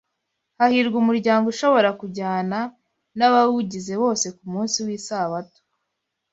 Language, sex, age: Kinyarwanda, female, 19-29